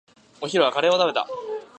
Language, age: Japanese, 19-29